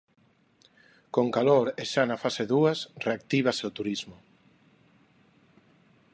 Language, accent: Galician, Neofalante